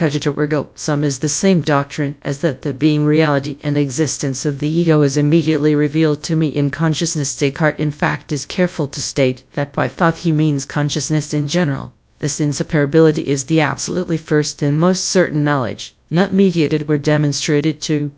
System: TTS, GradTTS